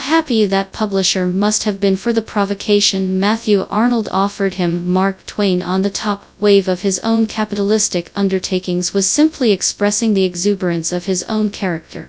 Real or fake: fake